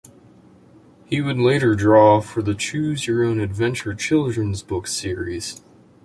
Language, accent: English, United States English